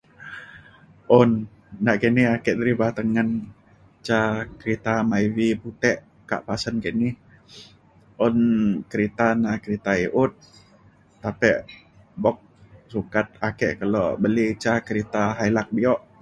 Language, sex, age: Mainstream Kenyah, male, 30-39